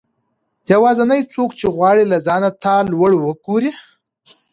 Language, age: Pashto, 30-39